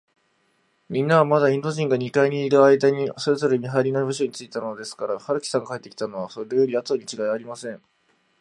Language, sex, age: Japanese, male, 19-29